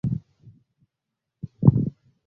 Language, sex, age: Swahili, male, 19-29